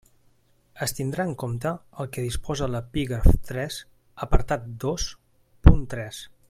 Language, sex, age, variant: Catalan, male, 40-49, Central